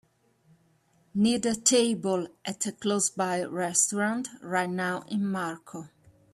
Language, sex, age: English, female, 40-49